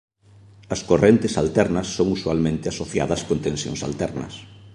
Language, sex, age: Galician, male, 30-39